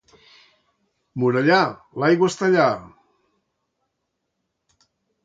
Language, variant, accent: Catalan, Central, central